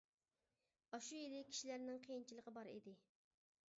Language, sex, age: Uyghur, male, 19-29